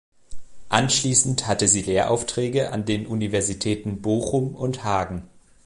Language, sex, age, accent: German, male, 19-29, Deutschland Deutsch